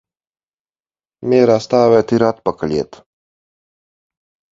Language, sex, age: Latvian, male, 40-49